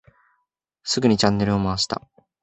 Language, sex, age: Japanese, male, 19-29